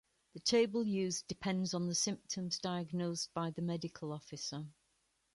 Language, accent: English, England English